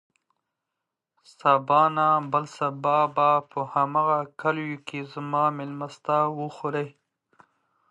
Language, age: Pashto, 30-39